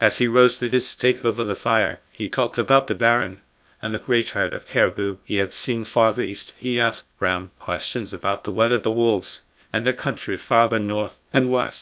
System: TTS, GlowTTS